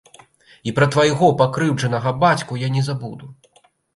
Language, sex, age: Belarusian, male, 19-29